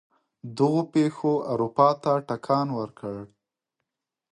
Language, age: Pashto, 30-39